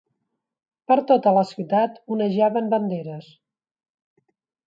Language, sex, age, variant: Catalan, female, 40-49, Central